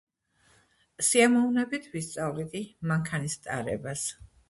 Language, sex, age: Georgian, female, 60-69